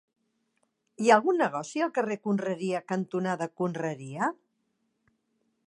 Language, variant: Catalan, Central